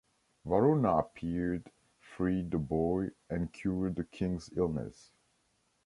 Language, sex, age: English, male, 19-29